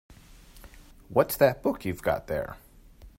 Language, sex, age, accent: English, male, 30-39, United States English